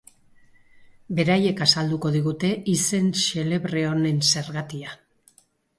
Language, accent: Basque, Erdialdekoa edo Nafarra (Gipuzkoa, Nafarroa)